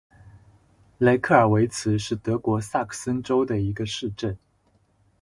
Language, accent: Chinese, 出生地：浙江省